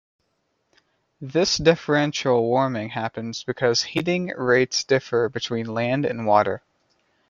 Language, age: English, 30-39